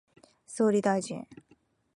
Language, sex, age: Japanese, female, 19-29